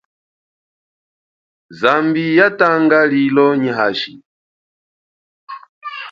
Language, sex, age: Chokwe, male, 40-49